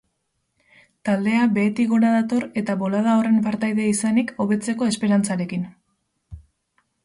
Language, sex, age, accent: Basque, female, 19-29, Erdialdekoa edo Nafarra (Gipuzkoa, Nafarroa)